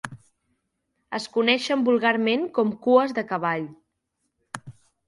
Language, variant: Catalan, Central